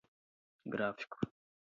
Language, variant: Portuguese, Portuguese (Brasil)